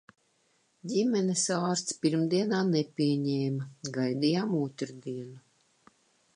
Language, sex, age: Latvian, female, 60-69